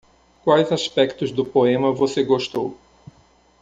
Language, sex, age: Portuguese, male, 50-59